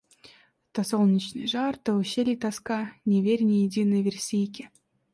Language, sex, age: Russian, female, 19-29